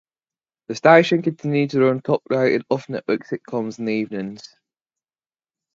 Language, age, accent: English, 19-29, England English